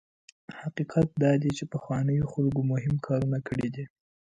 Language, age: Pashto, under 19